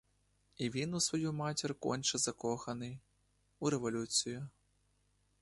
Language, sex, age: Ukrainian, male, 19-29